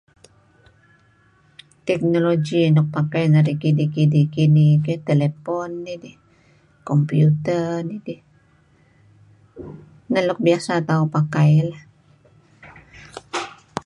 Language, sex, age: Kelabit, female, 60-69